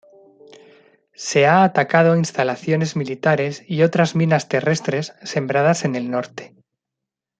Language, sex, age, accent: Spanish, male, 40-49, España: Centro-Sur peninsular (Madrid, Toledo, Castilla-La Mancha)